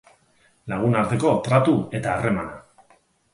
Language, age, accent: Basque, 40-49, Mendebalekoa (Araba, Bizkaia, Gipuzkoako mendebaleko herri batzuk)